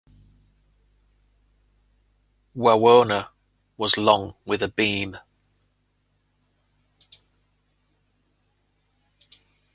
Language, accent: English, England English